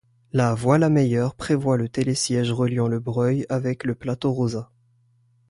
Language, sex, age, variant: French, male, 19-29, Français du nord de l'Afrique